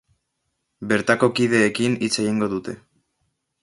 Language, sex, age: Basque, male, under 19